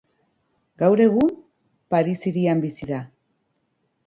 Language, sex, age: Basque, female, 40-49